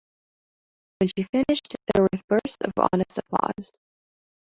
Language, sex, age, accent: English, female, 19-29, United States English